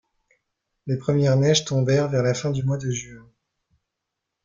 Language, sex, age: French, male, 40-49